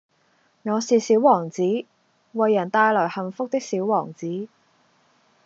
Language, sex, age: Cantonese, female, 19-29